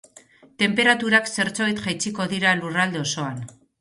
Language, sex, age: Basque, female, 40-49